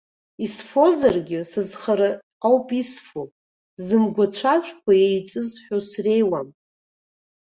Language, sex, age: Abkhazian, female, 40-49